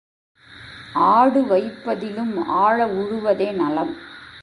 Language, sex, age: Tamil, female, 40-49